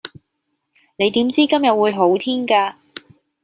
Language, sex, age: Cantonese, female, 19-29